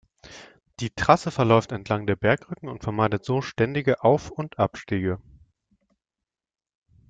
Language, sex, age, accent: German, male, 19-29, Deutschland Deutsch